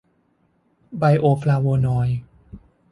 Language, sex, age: Thai, male, 19-29